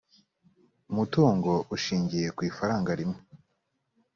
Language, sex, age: Kinyarwanda, male, 19-29